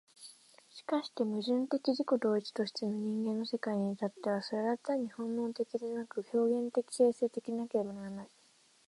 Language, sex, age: Japanese, female, 19-29